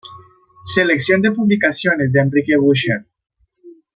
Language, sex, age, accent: Spanish, male, 30-39, México